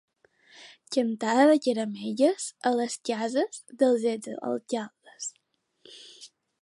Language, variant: Catalan, Balear